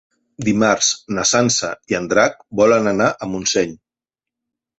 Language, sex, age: Catalan, male, 40-49